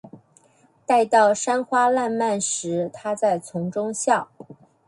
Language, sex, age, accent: Chinese, female, 30-39, 出生地：福建省